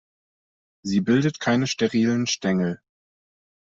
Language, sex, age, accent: German, male, 30-39, Deutschland Deutsch